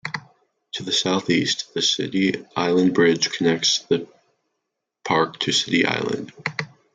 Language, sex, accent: English, male, United States English